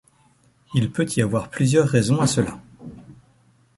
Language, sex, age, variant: French, male, 30-39, Français de métropole